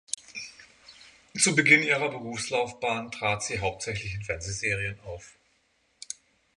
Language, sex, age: German, male, 50-59